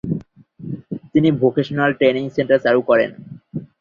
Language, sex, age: Bengali, male, 19-29